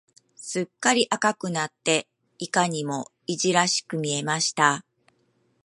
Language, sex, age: Japanese, female, 50-59